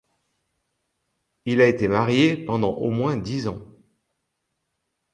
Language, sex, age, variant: French, male, 60-69, Français de métropole